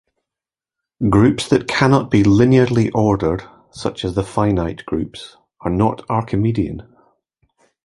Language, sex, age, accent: English, male, 40-49, Scottish English